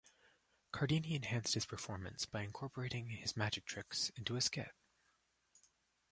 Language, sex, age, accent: English, male, 19-29, United States English